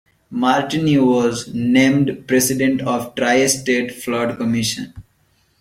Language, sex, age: English, male, 19-29